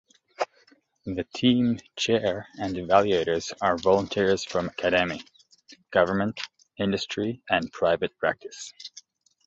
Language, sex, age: English, male, 30-39